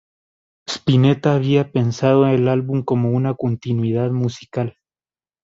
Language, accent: Spanish, América central